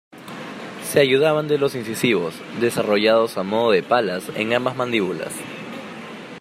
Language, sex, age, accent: Spanish, male, 19-29, Andino-Pacífico: Colombia, Perú, Ecuador, oeste de Bolivia y Venezuela andina